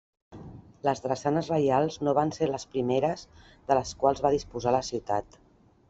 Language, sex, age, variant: Catalan, female, 50-59, Central